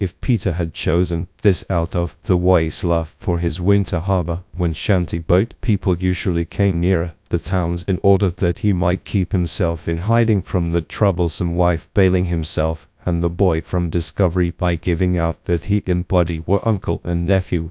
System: TTS, GradTTS